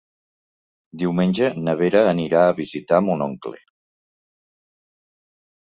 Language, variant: Catalan, Central